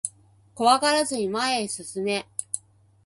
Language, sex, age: Japanese, female, 30-39